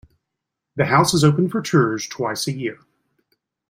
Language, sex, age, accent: English, male, 60-69, United States English